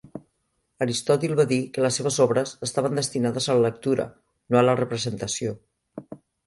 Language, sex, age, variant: Catalan, female, 50-59, Central